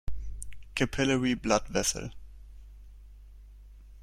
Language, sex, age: English, male, under 19